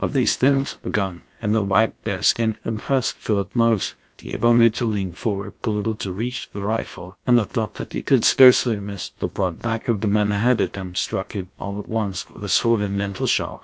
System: TTS, GlowTTS